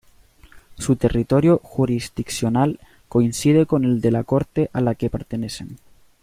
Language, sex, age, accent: Spanish, male, 19-29, Chileno: Chile, Cuyo